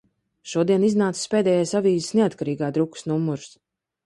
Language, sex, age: Latvian, female, 40-49